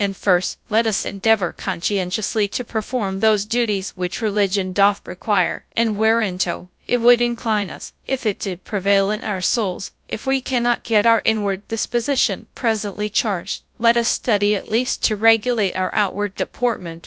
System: TTS, GradTTS